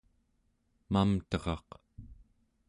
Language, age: Central Yupik, 30-39